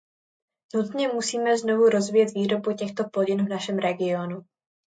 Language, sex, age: Czech, female, under 19